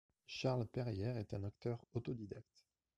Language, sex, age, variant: French, male, 30-39, Français de métropole